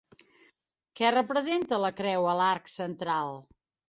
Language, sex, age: Catalan, female, 60-69